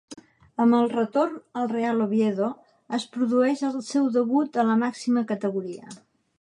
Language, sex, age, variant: Catalan, female, 60-69, Central